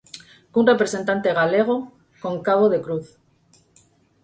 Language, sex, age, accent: Galician, female, 50-59, Normativo (estándar)